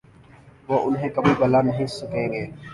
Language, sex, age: Urdu, male, 19-29